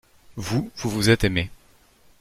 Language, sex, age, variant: French, male, 19-29, Français de métropole